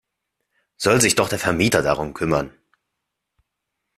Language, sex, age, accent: German, male, under 19, Deutschland Deutsch